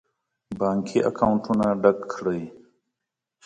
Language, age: Pashto, 30-39